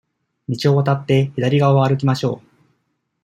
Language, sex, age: Japanese, male, 19-29